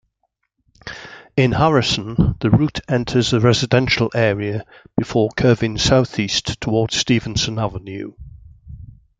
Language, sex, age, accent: English, male, 60-69, England English